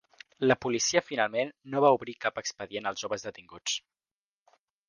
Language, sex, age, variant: Catalan, male, under 19, Central